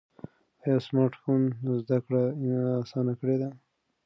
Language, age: Pashto, 19-29